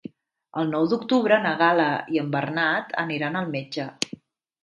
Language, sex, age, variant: Catalan, female, 40-49, Central